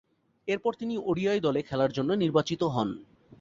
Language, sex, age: Bengali, male, 30-39